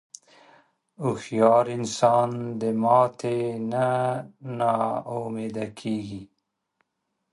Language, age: Pashto, 50-59